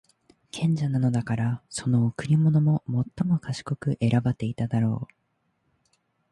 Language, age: Japanese, 19-29